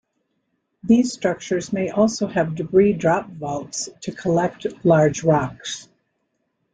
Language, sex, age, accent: English, female, 60-69, United States English